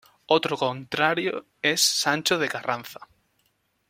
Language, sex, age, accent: Spanish, male, 19-29, España: Sur peninsular (Andalucia, Extremadura, Murcia)